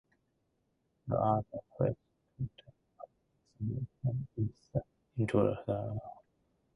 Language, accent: English, Hong Kong English